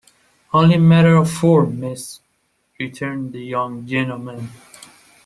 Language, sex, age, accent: English, male, 19-29, United States English